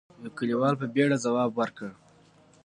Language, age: Pashto, 19-29